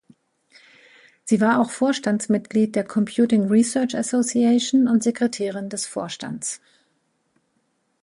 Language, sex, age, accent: German, female, 50-59, Deutschland Deutsch